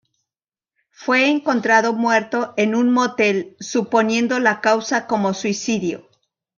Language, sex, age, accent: Spanish, male, 40-49, México